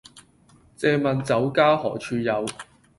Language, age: Cantonese, 19-29